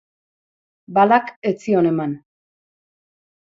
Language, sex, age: Basque, female, 40-49